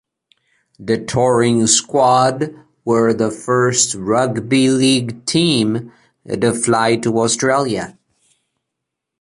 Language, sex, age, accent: English, male, 40-49, United States English